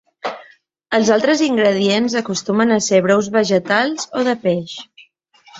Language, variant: Catalan, Balear